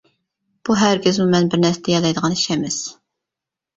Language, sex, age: Uyghur, female, 19-29